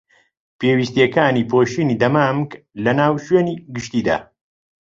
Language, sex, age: Central Kurdish, male, 50-59